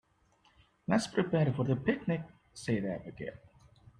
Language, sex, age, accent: English, male, 19-29, Malaysian English